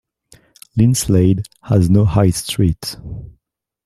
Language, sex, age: English, male, 40-49